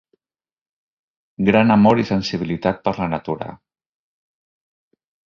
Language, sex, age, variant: Catalan, male, 60-69, Central